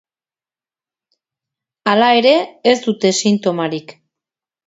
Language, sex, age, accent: Basque, female, 40-49, Erdialdekoa edo Nafarra (Gipuzkoa, Nafarroa)